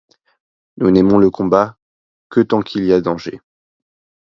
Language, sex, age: French, male, 19-29